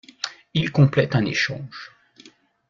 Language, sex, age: French, male, 60-69